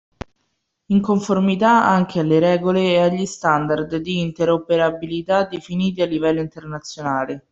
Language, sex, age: Italian, female, 19-29